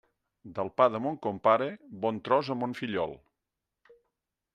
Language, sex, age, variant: Catalan, male, 40-49, Central